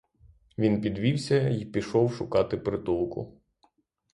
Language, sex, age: Ukrainian, male, 30-39